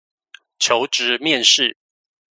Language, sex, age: Chinese, male, 30-39